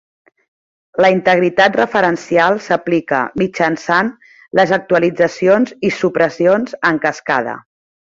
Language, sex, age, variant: Catalan, female, 40-49, Central